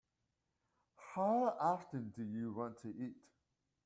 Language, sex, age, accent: English, male, 30-39, United States English